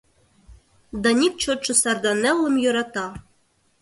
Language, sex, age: Mari, female, 19-29